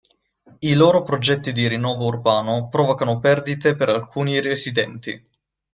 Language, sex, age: Italian, male, 19-29